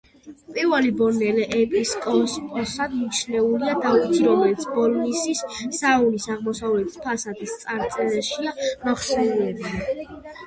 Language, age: Georgian, under 19